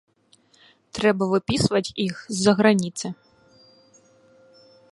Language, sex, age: Belarusian, female, 19-29